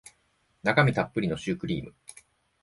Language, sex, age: Japanese, male, 40-49